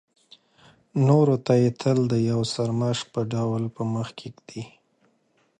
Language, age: Pashto, 40-49